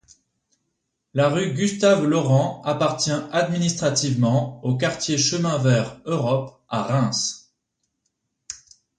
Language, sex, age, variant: French, male, 30-39, Français de métropole